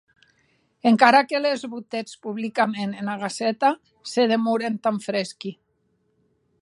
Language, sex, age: Occitan, female, 50-59